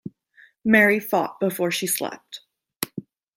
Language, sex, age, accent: English, female, 19-29, United States English